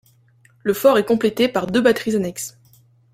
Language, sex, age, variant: French, female, 19-29, Français de métropole